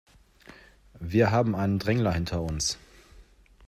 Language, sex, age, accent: German, male, 30-39, Deutschland Deutsch